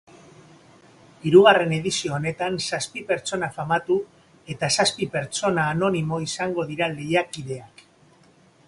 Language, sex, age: Basque, male, 50-59